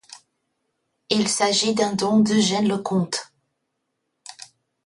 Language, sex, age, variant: French, female, 50-59, Français de métropole